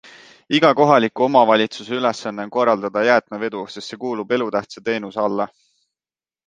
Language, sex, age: Estonian, male, 19-29